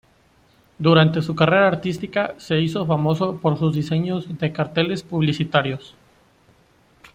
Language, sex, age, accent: Spanish, male, 19-29, México